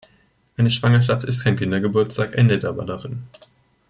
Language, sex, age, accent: German, male, 19-29, Deutschland Deutsch